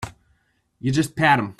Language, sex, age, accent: English, male, 30-39, United States English